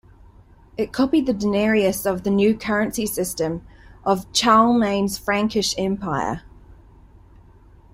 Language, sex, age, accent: English, female, 30-39, New Zealand English